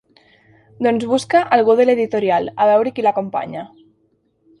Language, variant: Catalan, Nord-Occidental